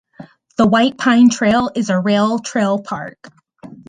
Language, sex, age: English, female, 30-39